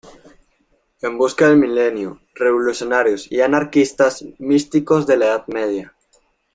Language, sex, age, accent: Spanish, male, under 19, Andino-Pacífico: Colombia, Perú, Ecuador, oeste de Bolivia y Venezuela andina